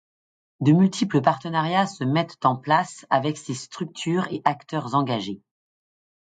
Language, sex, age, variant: French, female, 40-49, Français de métropole